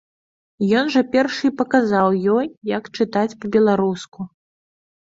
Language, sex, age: Belarusian, female, 30-39